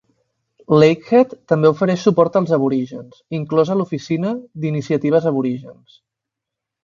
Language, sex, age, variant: Catalan, male, 30-39, Central